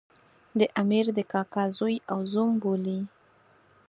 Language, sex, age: Pashto, female, 30-39